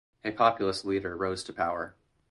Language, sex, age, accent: English, male, 30-39, United States English